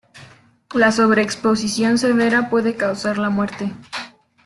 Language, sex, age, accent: Spanish, female, 19-29, México